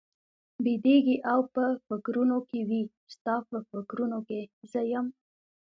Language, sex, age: Pashto, female, 19-29